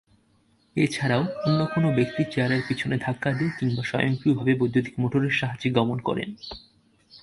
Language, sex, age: Bengali, male, under 19